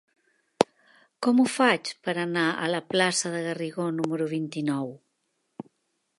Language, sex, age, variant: Catalan, female, 60-69, Central